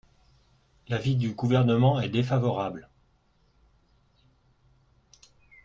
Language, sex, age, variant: French, male, 40-49, Français de métropole